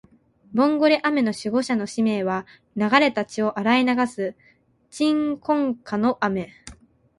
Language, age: Japanese, 19-29